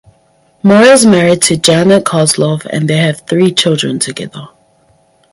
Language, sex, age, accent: English, female, 19-29, New Zealand English